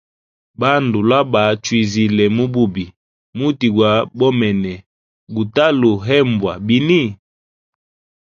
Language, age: Hemba, 19-29